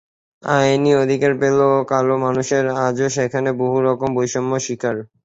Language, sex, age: Bengali, male, 19-29